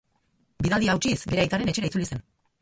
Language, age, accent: Basque, 50-59, Erdialdekoa edo Nafarra (Gipuzkoa, Nafarroa)